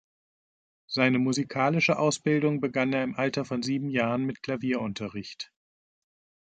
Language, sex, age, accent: German, male, 50-59, Deutschland Deutsch